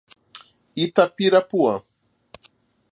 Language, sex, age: Portuguese, male, 40-49